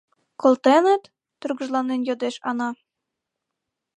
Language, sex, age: Mari, female, 19-29